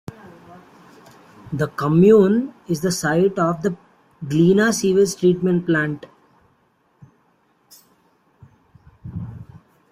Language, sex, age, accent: English, male, 19-29, India and South Asia (India, Pakistan, Sri Lanka)